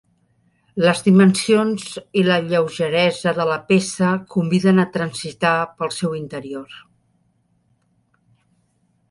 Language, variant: Catalan, Central